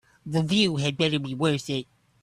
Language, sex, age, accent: English, male, 30-39, United States English